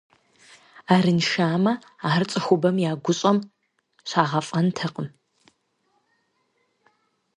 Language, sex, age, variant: Kabardian, female, 19-29, Адыгэбзэ (Къэбэрдей, Кирил, псоми зэдай)